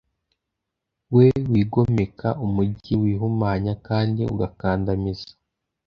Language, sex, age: Kinyarwanda, male, under 19